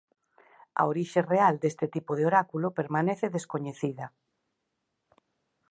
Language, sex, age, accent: Galician, female, 40-49, Oriental (común en zona oriental)